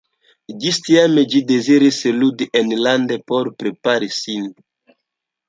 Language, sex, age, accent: Esperanto, male, 19-29, Internacia